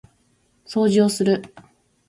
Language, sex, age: Japanese, female, 40-49